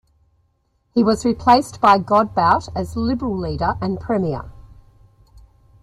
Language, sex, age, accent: English, female, 50-59, Australian English